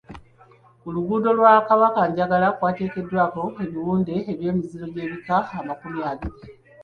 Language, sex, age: Ganda, male, 19-29